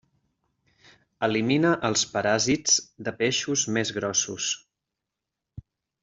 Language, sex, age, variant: Catalan, male, 40-49, Central